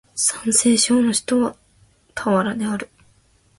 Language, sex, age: Japanese, female, under 19